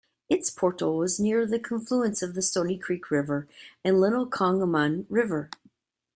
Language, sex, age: English, female, 50-59